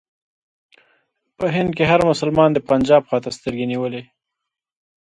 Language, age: Pashto, 30-39